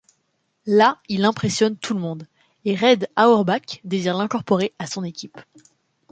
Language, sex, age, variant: French, female, 19-29, Français de métropole